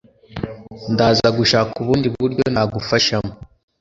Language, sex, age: Kinyarwanda, male, under 19